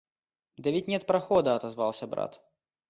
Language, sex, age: Russian, male, 19-29